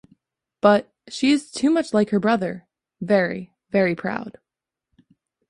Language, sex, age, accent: English, female, under 19, United States English